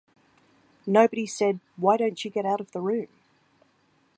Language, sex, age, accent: English, female, 40-49, Australian English